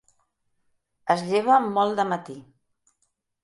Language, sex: Catalan, female